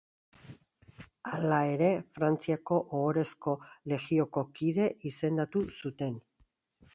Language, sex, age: Basque, female, 50-59